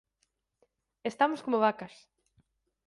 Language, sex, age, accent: Galician, female, 19-29, Atlántico (seseo e gheada)